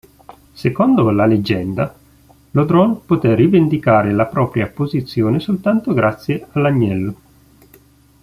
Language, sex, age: Italian, male, 19-29